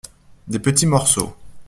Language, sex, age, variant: French, male, 19-29, Français de métropole